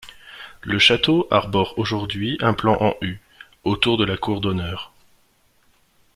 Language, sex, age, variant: French, male, 19-29, Français de métropole